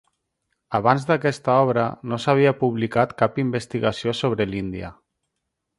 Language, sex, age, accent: Catalan, male, 30-39, valencià